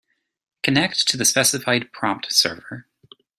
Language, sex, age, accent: English, male, 30-39, United States English